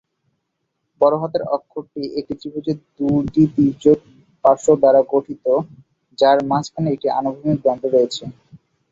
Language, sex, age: Bengali, male, 19-29